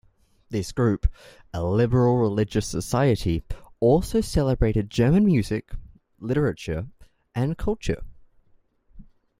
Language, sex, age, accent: English, male, 19-29, England English